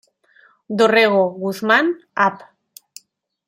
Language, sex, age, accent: Spanish, female, 30-39, España: Norte peninsular (Asturias, Castilla y León, Cantabria, País Vasco, Navarra, Aragón, La Rioja, Guadalajara, Cuenca)